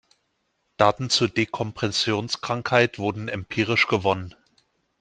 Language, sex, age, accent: German, male, 40-49, Deutschland Deutsch